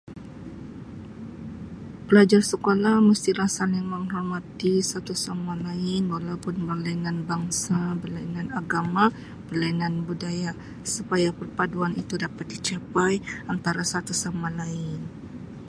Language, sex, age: Sabah Malay, female, 40-49